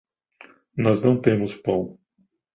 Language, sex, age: Portuguese, male, 50-59